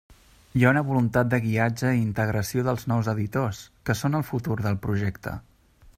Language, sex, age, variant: Catalan, male, 30-39, Central